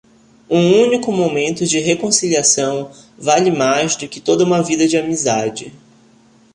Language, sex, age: Portuguese, male, 30-39